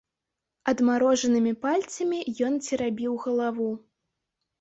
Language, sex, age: Belarusian, female, under 19